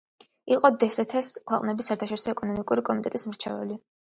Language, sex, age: Georgian, female, 19-29